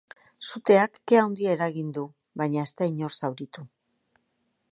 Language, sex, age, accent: Basque, female, 60-69, Erdialdekoa edo Nafarra (Gipuzkoa, Nafarroa)